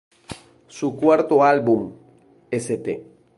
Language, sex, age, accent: Spanish, male, 19-29, Andino-Pacífico: Colombia, Perú, Ecuador, oeste de Bolivia y Venezuela andina